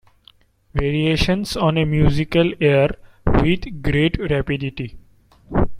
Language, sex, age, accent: English, male, 19-29, India and South Asia (India, Pakistan, Sri Lanka)